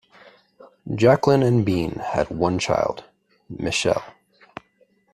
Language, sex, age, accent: English, male, 19-29, United States English